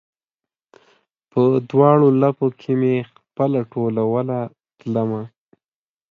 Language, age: Pashto, 19-29